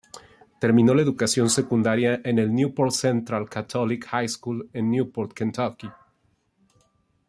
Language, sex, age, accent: Spanish, male, 40-49, México